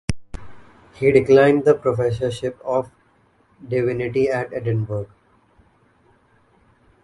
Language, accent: English, India and South Asia (India, Pakistan, Sri Lanka)